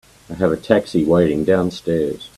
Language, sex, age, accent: English, male, 80-89, Australian English